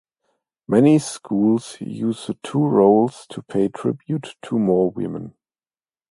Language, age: English, 30-39